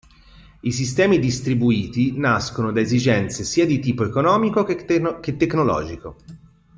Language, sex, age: Italian, male, 30-39